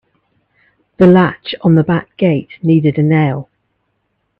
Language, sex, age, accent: English, female, 50-59, England English